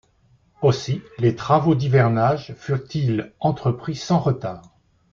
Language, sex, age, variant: French, male, 60-69, Français de métropole